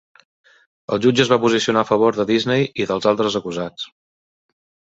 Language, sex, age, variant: Catalan, male, 40-49, Central